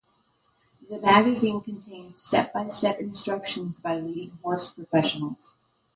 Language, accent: English, United States English